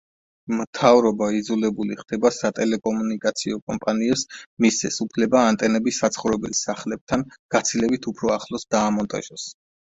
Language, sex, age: Georgian, male, 30-39